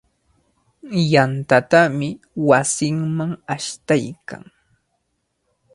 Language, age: Cajatambo North Lima Quechua, 19-29